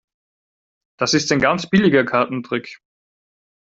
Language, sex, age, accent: German, male, 19-29, Österreichisches Deutsch